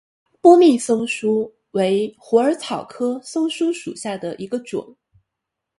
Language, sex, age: Chinese, female, 19-29